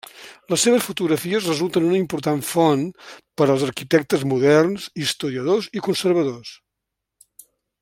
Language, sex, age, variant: Catalan, male, 70-79, Central